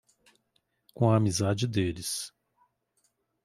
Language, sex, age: Portuguese, male, 50-59